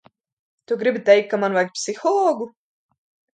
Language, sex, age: Latvian, female, under 19